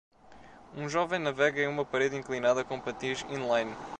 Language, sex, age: Portuguese, male, 19-29